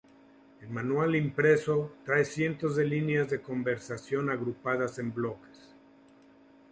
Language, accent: Spanish, México